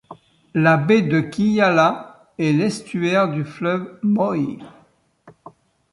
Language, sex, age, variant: French, male, 60-69, Français de métropole